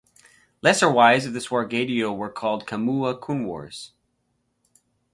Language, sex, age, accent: English, male, 30-39, United States English